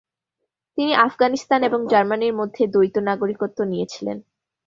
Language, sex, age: Bengali, female, 19-29